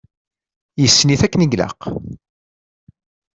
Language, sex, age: Kabyle, male, 30-39